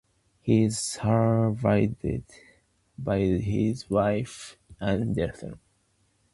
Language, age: English, under 19